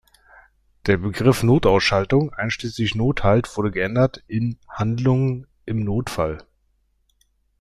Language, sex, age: German, male, 30-39